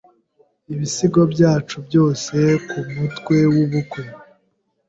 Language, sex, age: Kinyarwanda, male, 19-29